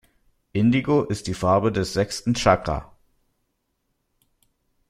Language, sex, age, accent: German, male, 30-39, Deutschland Deutsch